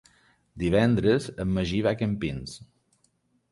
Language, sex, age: Catalan, male, 40-49